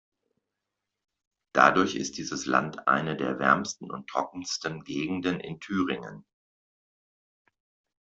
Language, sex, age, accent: German, male, 50-59, Deutschland Deutsch